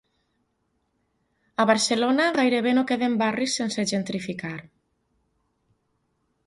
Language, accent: Catalan, valencià